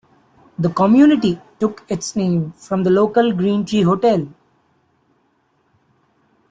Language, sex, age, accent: English, male, 19-29, India and South Asia (India, Pakistan, Sri Lanka)